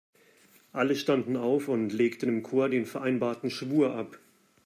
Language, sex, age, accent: German, male, 30-39, Deutschland Deutsch